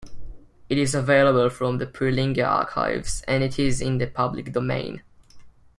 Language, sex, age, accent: English, male, under 19, England English